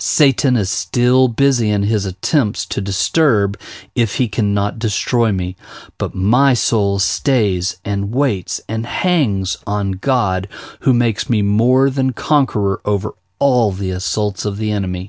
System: none